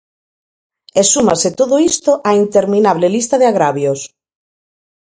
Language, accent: Galician, Normativo (estándar)